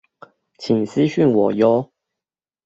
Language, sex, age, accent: Chinese, male, 30-39, 出生地：臺北市